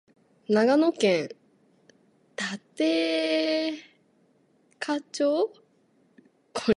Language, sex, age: Japanese, female, 19-29